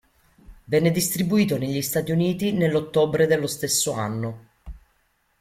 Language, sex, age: Italian, female, 40-49